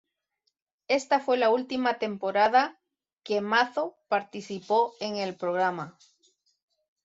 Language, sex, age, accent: Spanish, female, 40-49, España: Centro-Sur peninsular (Madrid, Toledo, Castilla-La Mancha)